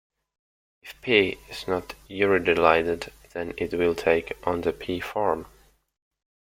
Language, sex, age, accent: English, male, 19-29, United States English